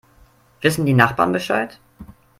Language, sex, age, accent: German, male, under 19, Deutschland Deutsch